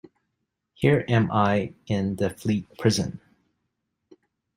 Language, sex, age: English, male, 40-49